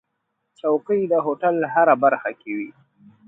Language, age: Pashto, 30-39